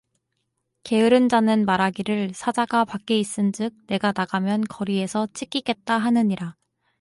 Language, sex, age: Korean, female, 19-29